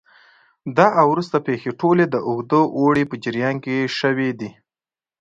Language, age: Pashto, 19-29